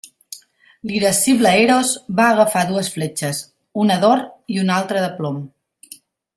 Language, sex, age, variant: Catalan, female, 40-49, Central